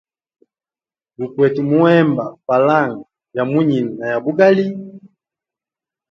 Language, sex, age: Hemba, male, 30-39